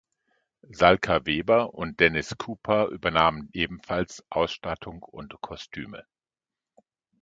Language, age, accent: German, 50-59, Deutschland Deutsch